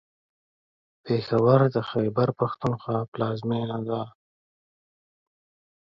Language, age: Pashto, 40-49